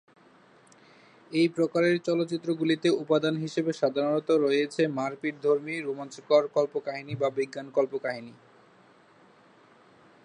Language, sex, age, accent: Bengali, male, 30-39, Bangladeshi